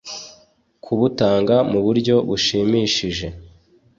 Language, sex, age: Kinyarwanda, male, 19-29